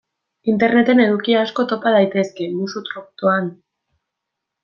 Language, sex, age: Basque, female, 19-29